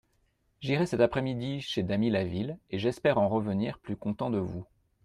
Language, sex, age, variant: French, male, 40-49, Français de métropole